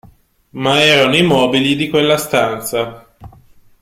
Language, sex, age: Italian, male, 30-39